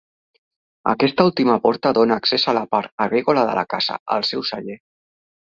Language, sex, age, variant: Catalan, male, 40-49, Central